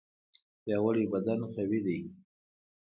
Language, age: Pashto, 30-39